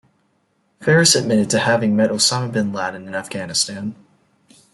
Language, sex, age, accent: English, male, under 19, United States English